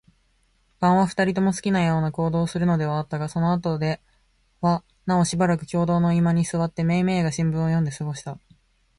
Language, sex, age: Japanese, female, 19-29